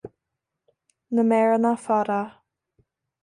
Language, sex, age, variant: Irish, female, 19-29, Gaeilge na Mumhan